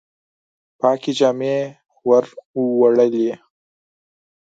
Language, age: Pashto, 19-29